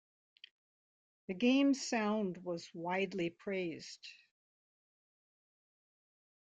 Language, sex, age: English, female, 70-79